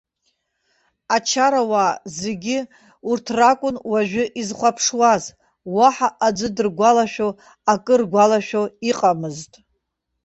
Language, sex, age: Abkhazian, female, 50-59